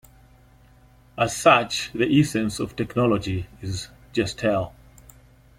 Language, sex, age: English, male, 60-69